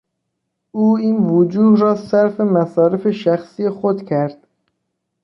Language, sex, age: Persian, male, 19-29